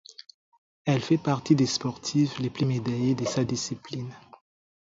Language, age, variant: French, 30-39, Français d'Afrique subsaharienne et des îles africaines